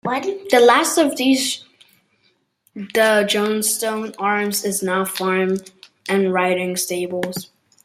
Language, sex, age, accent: English, male, under 19, United States English